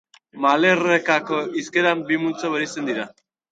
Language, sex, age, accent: Basque, male, 19-29, Erdialdekoa edo Nafarra (Gipuzkoa, Nafarroa)